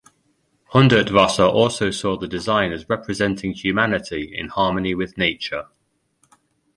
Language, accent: English, England English